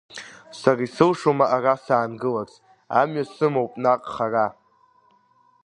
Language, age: Abkhazian, under 19